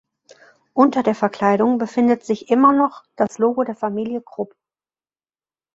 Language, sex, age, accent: German, female, 40-49, Deutschland Deutsch